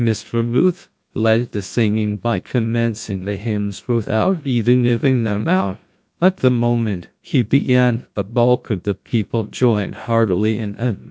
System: TTS, GlowTTS